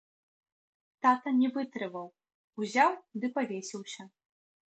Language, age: Belarusian, 19-29